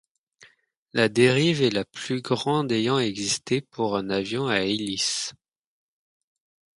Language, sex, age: French, male, 30-39